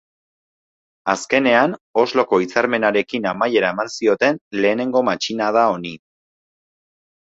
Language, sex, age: Basque, male, 19-29